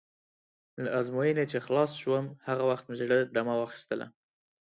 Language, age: Pashto, 19-29